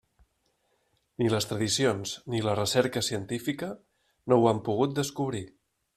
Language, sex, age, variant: Catalan, male, 30-39, Nord-Occidental